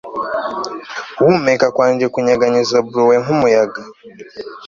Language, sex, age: Kinyarwanda, male, 19-29